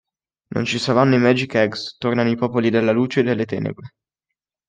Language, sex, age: Italian, male, under 19